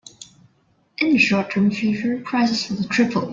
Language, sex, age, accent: English, female, 19-29, Malaysian English